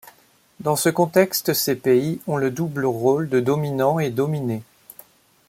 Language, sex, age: French, male, 40-49